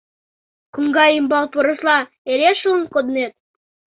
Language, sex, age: Mari, male, under 19